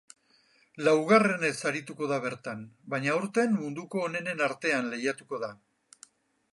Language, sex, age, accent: Basque, male, 60-69, Erdialdekoa edo Nafarra (Gipuzkoa, Nafarroa)